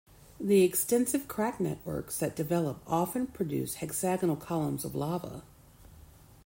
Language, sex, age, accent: English, female, 40-49, United States English